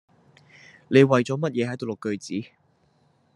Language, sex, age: Cantonese, male, 19-29